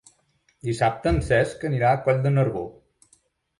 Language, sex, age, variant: Catalan, male, 40-49, Central